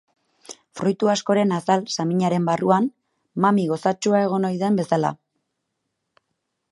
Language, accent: Basque, Erdialdekoa edo Nafarra (Gipuzkoa, Nafarroa)